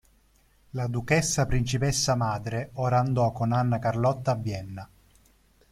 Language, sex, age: Italian, male, 30-39